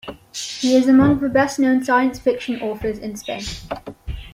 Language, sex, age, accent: English, female, under 19, England English